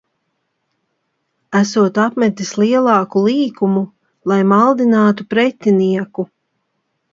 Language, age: Latvian, 40-49